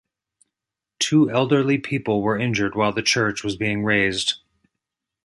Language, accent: English, United States English